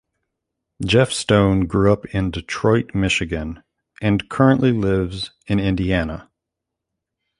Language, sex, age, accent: English, male, 40-49, United States English